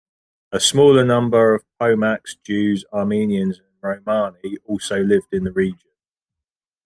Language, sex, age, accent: English, male, 30-39, England English